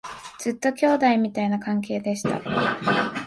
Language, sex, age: Japanese, female, 19-29